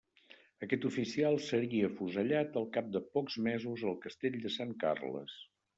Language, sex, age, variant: Catalan, male, 60-69, Septentrional